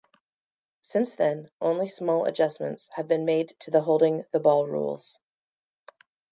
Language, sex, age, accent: English, female, 30-39, United States English